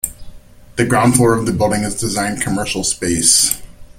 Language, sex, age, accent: English, male, 30-39, United States English